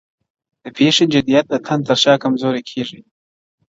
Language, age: Pashto, 19-29